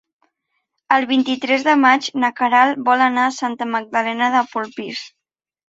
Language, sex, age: Catalan, female, under 19